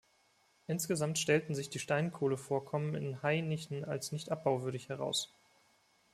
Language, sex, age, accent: German, male, 19-29, Deutschland Deutsch